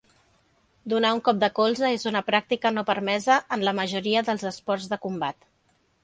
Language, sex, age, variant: Catalan, female, 40-49, Central